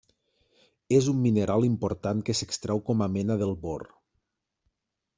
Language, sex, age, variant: Catalan, male, 30-39, Nord-Occidental